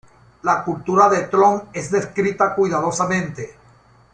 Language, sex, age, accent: Spanish, male, 60-69, Caribe: Cuba, Venezuela, Puerto Rico, República Dominicana, Panamá, Colombia caribeña, México caribeño, Costa del golfo de México